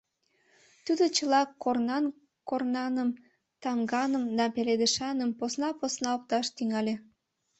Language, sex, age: Mari, female, under 19